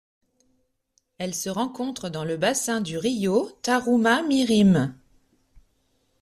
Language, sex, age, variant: French, male, 19-29, Français de métropole